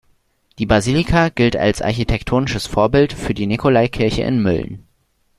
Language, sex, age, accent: German, male, under 19, Deutschland Deutsch